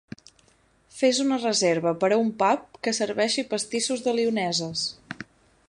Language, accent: Catalan, central; septentrional; Empordanès